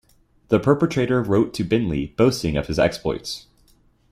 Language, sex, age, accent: English, male, 19-29, United States English